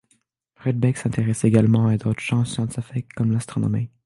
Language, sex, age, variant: French, male, under 19, Français de métropole